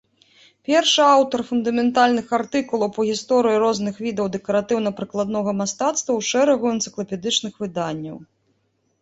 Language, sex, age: Belarusian, female, 30-39